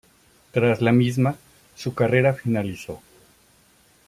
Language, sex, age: Spanish, male, 50-59